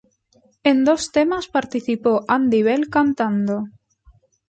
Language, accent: Spanish, España: Centro-Sur peninsular (Madrid, Toledo, Castilla-La Mancha)